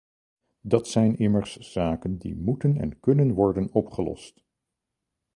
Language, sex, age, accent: Dutch, male, 60-69, Nederlands Nederlands